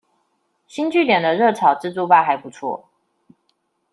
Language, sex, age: Chinese, female, 19-29